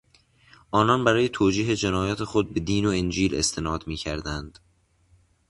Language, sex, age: Persian, male, under 19